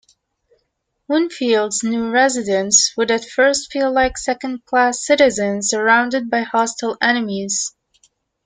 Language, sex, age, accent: English, female, 19-29, United States English